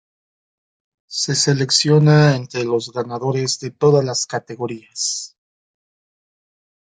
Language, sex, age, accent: Spanish, male, 40-49, México